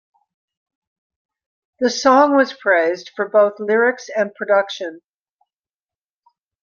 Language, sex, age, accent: English, female, 60-69, United States English